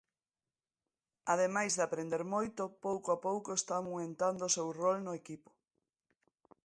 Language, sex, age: Galician, female, 40-49